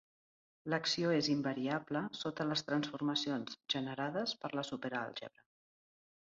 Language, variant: Catalan, Central